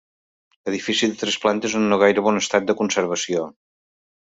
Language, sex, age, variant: Catalan, male, 50-59, Central